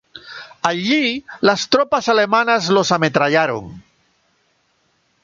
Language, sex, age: Spanish, female, 70-79